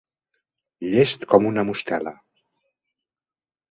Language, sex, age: Catalan, male, 50-59